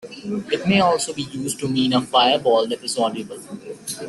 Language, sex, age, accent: English, male, 19-29, United States English